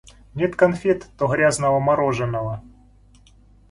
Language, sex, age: Russian, male, 40-49